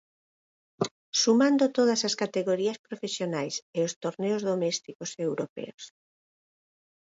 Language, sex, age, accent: Galician, female, 50-59, Oriental (común en zona oriental)